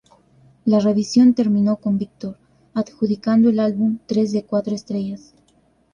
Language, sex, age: Spanish, female, 19-29